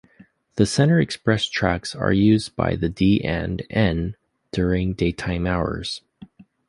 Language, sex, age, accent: English, male, 30-39, United States English